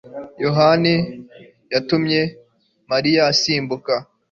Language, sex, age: Kinyarwanda, male, under 19